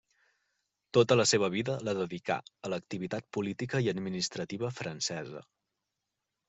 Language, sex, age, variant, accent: Catalan, male, 30-39, Central, central